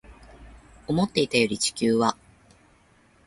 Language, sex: Japanese, female